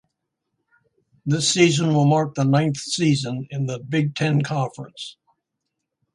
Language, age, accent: English, 60-69, United States English